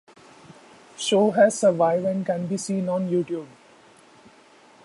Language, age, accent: English, 19-29, India and South Asia (India, Pakistan, Sri Lanka)